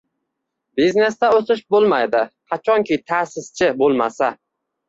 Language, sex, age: Uzbek, male, 19-29